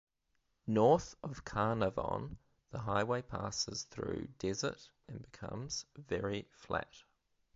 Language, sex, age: English, male, 30-39